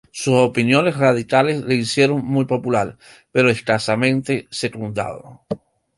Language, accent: Spanish, Caribe: Cuba, Venezuela, Puerto Rico, República Dominicana, Panamá, Colombia caribeña, México caribeño, Costa del golfo de México